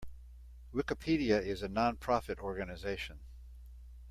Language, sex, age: English, male, 70-79